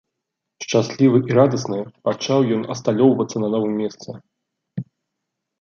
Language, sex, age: Belarusian, male, 30-39